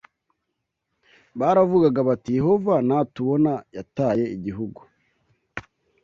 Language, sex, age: Kinyarwanda, male, 19-29